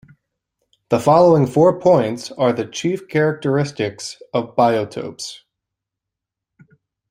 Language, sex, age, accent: English, male, 19-29, United States English